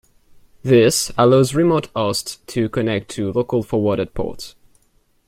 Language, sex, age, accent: English, male, 19-29, United States English